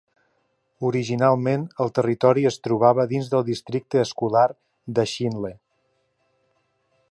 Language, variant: Catalan, Central